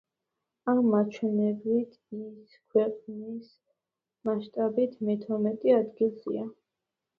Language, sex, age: Georgian, female, under 19